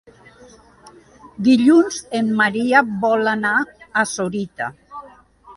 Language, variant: Catalan, Central